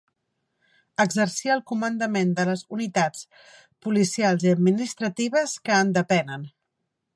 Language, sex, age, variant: Catalan, female, 40-49, Central